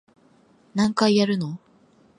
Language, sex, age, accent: Japanese, female, 19-29, 標準語